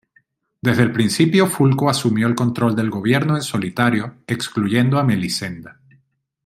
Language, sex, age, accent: Spanish, male, 40-49, Caribe: Cuba, Venezuela, Puerto Rico, República Dominicana, Panamá, Colombia caribeña, México caribeño, Costa del golfo de México